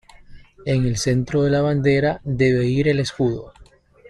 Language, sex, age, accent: Spanish, male, 30-39, Andino-Pacífico: Colombia, Perú, Ecuador, oeste de Bolivia y Venezuela andina